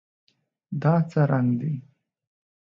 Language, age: Pashto, 19-29